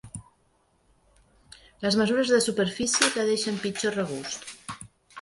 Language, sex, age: Catalan, female, 50-59